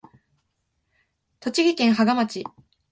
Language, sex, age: Japanese, female, 19-29